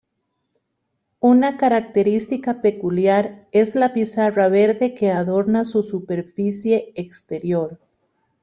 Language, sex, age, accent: Spanish, female, 40-49, América central